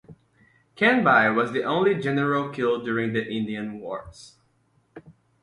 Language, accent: English, United States English